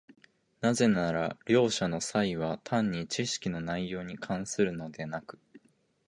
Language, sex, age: Japanese, male, 19-29